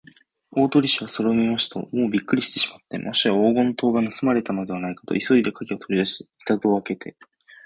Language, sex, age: Japanese, male, 19-29